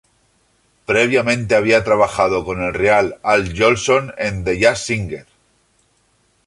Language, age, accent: Spanish, 40-49, España: Centro-Sur peninsular (Madrid, Toledo, Castilla-La Mancha)